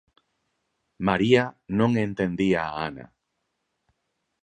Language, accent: Galician, Normativo (estándar)